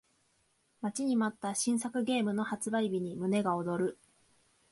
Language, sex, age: Japanese, female, 19-29